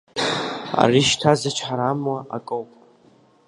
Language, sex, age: Abkhazian, female, 30-39